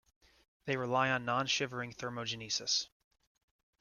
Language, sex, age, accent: English, male, 19-29, United States English